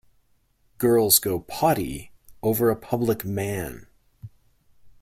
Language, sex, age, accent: English, male, 30-39, Canadian English